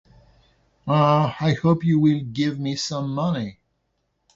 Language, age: English, 60-69